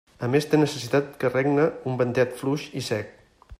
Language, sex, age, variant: Catalan, male, 50-59, Central